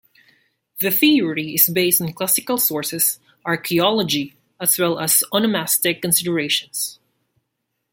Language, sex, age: English, male, 19-29